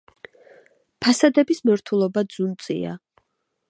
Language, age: Georgian, 30-39